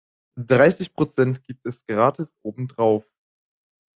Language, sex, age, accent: German, male, under 19, Deutschland Deutsch